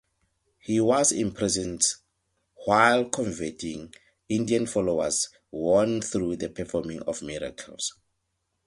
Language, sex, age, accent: English, male, 30-39, Southern African (South Africa, Zimbabwe, Namibia)